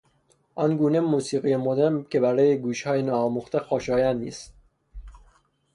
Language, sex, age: Persian, male, 19-29